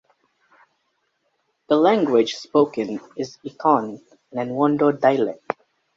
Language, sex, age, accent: English, male, under 19, England English